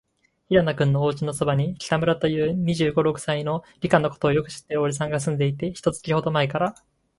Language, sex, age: Japanese, male, 19-29